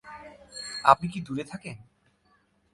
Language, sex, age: Bengali, male, 19-29